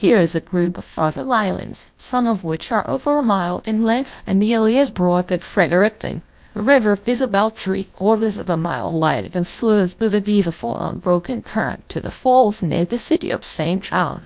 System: TTS, GlowTTS